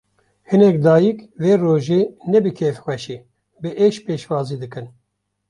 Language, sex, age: Kurdish, male, 50-59